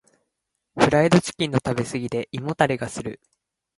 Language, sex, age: Japanese, male, 19-29